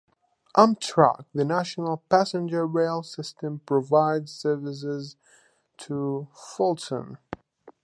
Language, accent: English, United States English